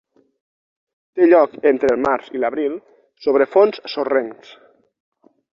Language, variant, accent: Catalan, Nord-Occidental, nord-occidental; Lleida